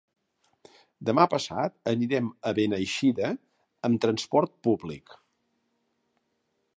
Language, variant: Catalan, Central